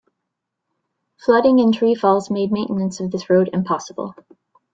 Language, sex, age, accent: English, female, 30-39, United States English